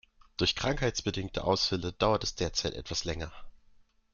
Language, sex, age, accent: German, male, 19-29, Deutschland Deutsch